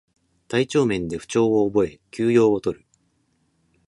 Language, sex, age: Japanese, male, 30-39